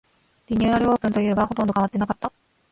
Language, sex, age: Japanese, female, 19-29